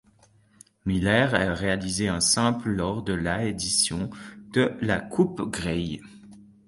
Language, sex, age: French, male, 19-29